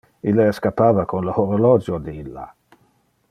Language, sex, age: Interlingua, male, 40-49